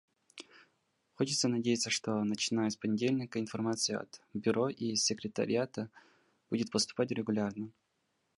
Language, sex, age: Russian, male, under 19